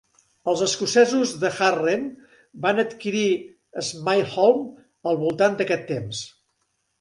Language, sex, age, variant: Catalan, male, 60-69, Central